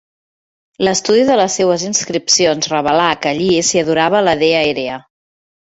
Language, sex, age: Catalan, female, 40-49